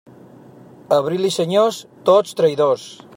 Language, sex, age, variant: Catalan, male, 40-49, Balear